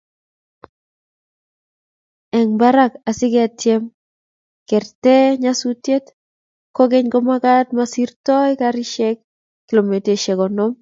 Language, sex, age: Kalenjin, female, 19-29